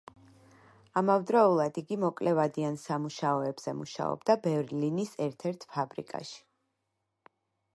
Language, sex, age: Georgian, female, 40-49